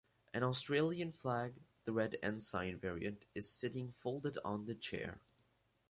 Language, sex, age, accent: English, male, under 19, United States English